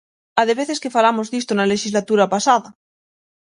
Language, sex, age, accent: Galician, female, 19-29, Oriental (común en zona oriental); Normativo (estándar)